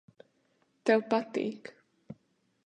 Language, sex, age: Latvian, female, 19-29